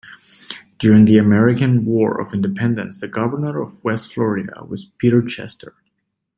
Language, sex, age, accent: English, male, 19-29, United States English